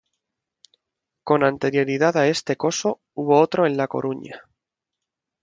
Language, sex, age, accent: Spanish, male, 19-29, España: Centro-Sur peninsular (Madrid, Toledo, Castilla-La Mancha)